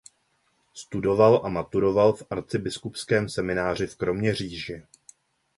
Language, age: Czech, 30-39